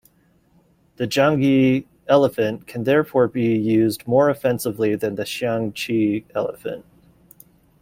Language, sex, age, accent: English, male, 30-39, United States English